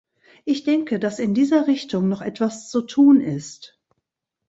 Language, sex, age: German, female, 60-69